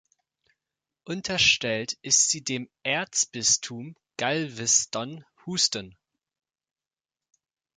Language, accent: German, Deutschland Deutsch